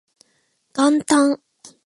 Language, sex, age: Japanese, female, 19-29